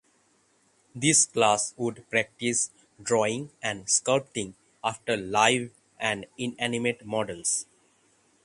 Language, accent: English, India and South Asia (India, Pakistan, Sri Lanka)